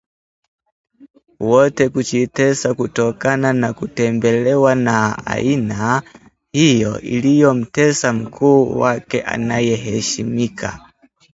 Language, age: Swahili, 19-29